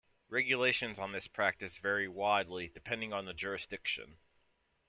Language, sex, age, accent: English, male, 19-29, United States English